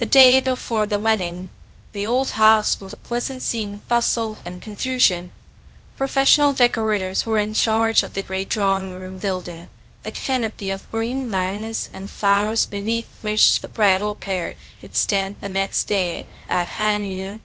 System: TTS, VITS